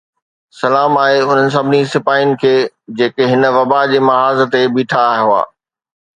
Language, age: Sindhi, 40-49